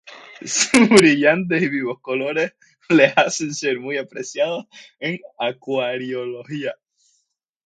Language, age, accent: Spanish, 19-29, España: Islas Canarias